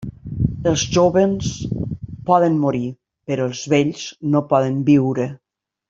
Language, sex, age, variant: Catalan, female, 50-59, Nord-Occidental